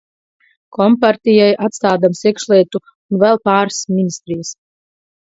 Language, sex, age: Latvian, female, 30-39